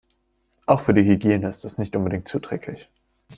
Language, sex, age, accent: German, male, 19-29, Deutschland Deutsch